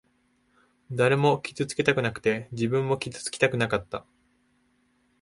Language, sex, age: Japanese, male, 19-29